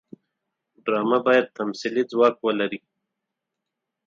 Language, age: Pashto, 40-49